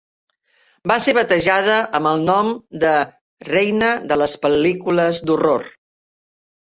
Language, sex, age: Catalan, female, 60-69